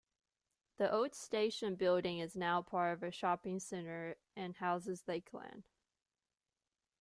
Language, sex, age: English, female, 19-29